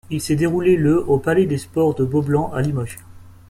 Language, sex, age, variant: French, male, 19-29, Français de métropole